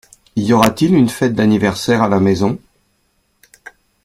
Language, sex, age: French, male, 60-69